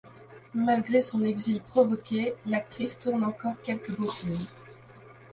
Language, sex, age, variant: French, female, 19-29, Français de métropole